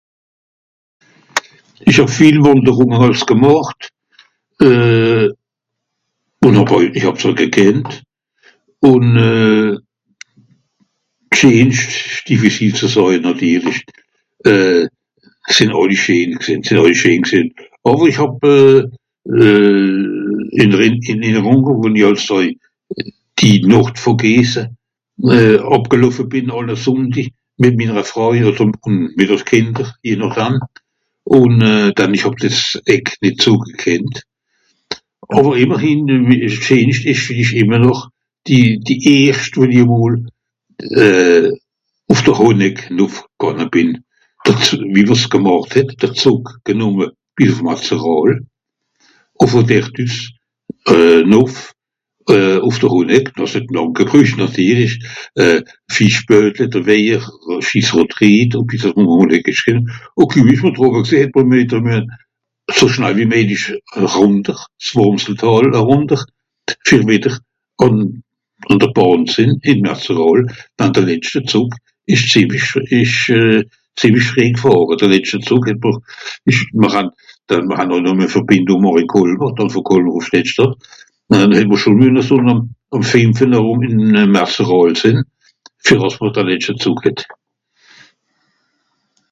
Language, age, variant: Swiss German, 70-79, Nordniederàlemmànisch (Rishoffe, Zàwere, Bùsswìller, Hawenau, Brüemt, Stroossbùri, Molse, Dàmbàch, Schlettstàtt, Pfàlzbùri usw.)